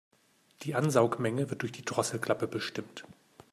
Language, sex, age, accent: German, male, 50-59, Deutschland Deutsch